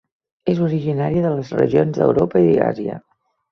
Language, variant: Catalan, Central